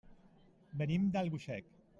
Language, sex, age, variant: Catalan, male, 40-49, Central